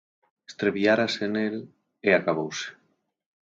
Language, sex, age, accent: Galician, male, 40-49, Central (gheada); Normativo (estándar)